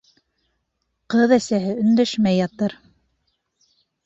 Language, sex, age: Bashkir, female, 19-29